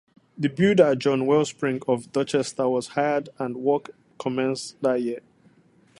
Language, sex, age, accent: English, male, 19-29, Nigerian English